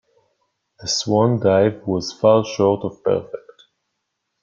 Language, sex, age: English, male, 19-29